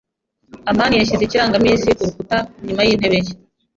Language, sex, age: Kinyarwanda, female, 40-49